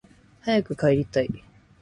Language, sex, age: Japanese, female, 19-29